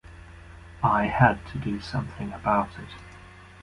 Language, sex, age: English, male, 30-39